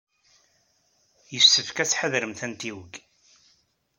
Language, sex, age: Kabyle, male, 60-69